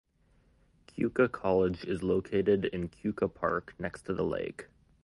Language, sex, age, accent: English, male, 19-29, United States English